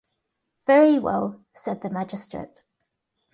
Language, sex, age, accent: English, female, 30-39, Australian English